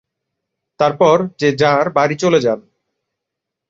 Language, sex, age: Bengali, male, 19-29